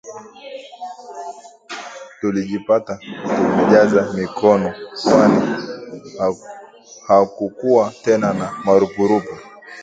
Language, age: Swahili, 19-29